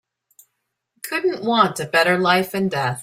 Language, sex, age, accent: English, male, 50-59, United States English